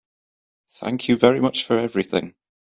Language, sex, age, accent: English, male, 19-29, England English